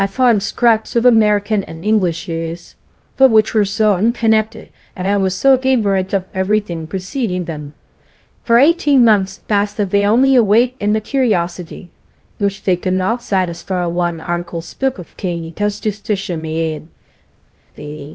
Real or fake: fake